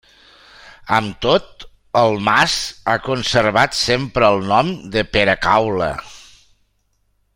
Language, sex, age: Catalan, male, 60-69